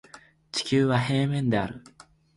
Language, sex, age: Japanese, male, under 19